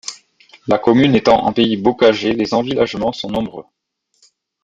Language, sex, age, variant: French, male, 30-39, Français de métropole